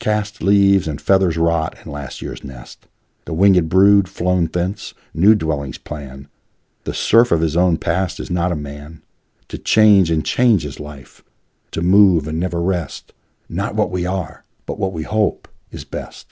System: none